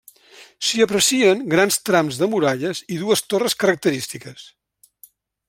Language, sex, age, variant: Catalan, male, 70-79, Central